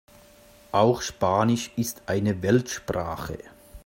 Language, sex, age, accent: German, male, 30-39, Schweizerdeutsch